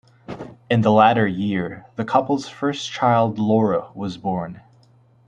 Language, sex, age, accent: English, male, 19-29, United States English